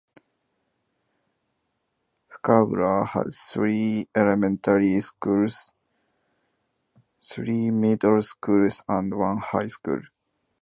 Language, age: English, 19-29